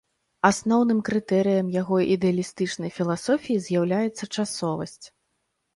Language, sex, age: Belarusian, female, 30-39